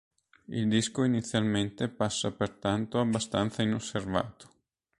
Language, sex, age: Italian, male, 19-29